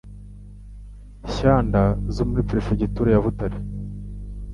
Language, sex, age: Kinyarwanda, male, 19-29